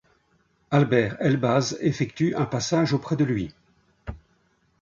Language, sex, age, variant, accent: French, male, 60-69, Français d'Europe, Français de Belgique